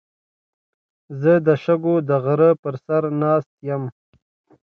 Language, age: Pashto, 19-29